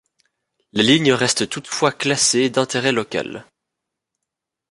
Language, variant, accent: French, Français d'Europe, Français de Belgique